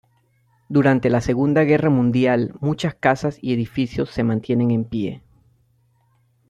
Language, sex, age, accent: Spanish, male, 30-39, América central